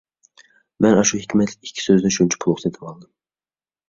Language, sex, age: Uyghur, male, 19-29